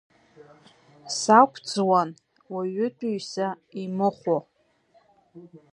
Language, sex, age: Abkhazian, female, under 19